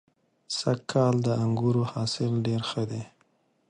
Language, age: Pashto, 40-49